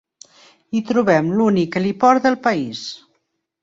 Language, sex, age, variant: Catalan, female, 50-59, Nord-Occidental